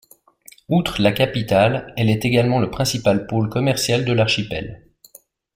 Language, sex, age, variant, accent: French, male, 30-39, Français d'Europe, Français de Suisse